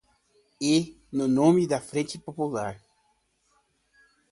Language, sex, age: Portuguese, male, 50-59